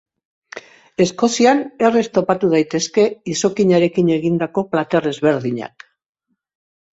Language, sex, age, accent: Basque, female, 70-79, Mendebalekoa (Araba, Bizkaia, Gipuzkoako mendebaleko herri batzuk)